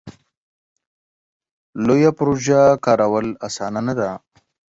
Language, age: Pashto, 30-39